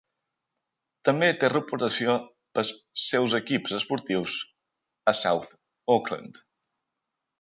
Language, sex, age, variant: Catalan, male, 19-29, Balear